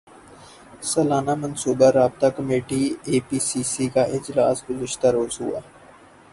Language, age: Urdu, 19-29